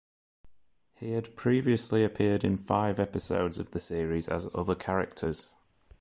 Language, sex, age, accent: English, male, 19-29, England English